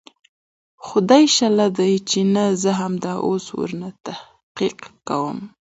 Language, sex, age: Pashto, female, 19-29